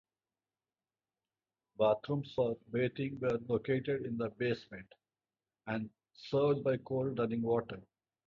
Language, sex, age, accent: English, male, 50-59, India and South Asia (India, Pakistan, Sri Lanka)